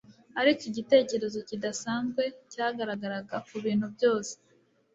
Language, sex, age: Kinyarwanda, female, 19-29